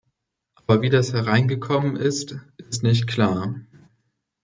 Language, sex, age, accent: German, male, 19-29, Deutschland Deutsch